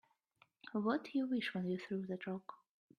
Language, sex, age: English, female, 19-29